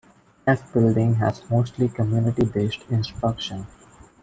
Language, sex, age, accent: English, male, 19-29, India and South Asia (India, Pakistan, Sri Lanka)